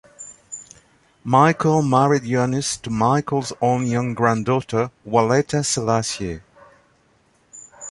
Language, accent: English, England English